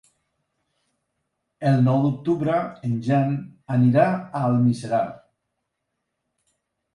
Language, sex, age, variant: Catalan, male, 50-59, Central